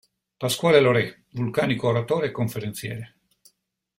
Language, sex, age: Italian, male, 60-69